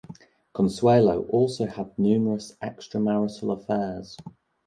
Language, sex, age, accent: English, male, 19-29, England English